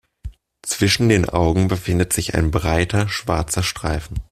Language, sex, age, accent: German, male, 19-29, Deutschland Deutsch